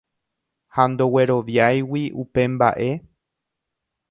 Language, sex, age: Guarani, male, 30-39